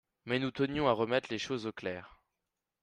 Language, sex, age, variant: French, male, under 19, Français de métropole